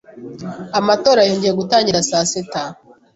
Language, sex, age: Kinyarwanda, female, 19-29